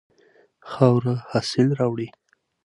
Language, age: Pashto, 19-29